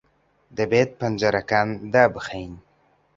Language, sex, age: Central Kurdish, male, 19-29